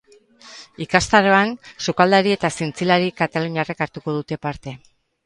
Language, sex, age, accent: Basque, female, 50-59, Erdialdekoa edo Nafarra (Gipuzkoa, Nafarroa)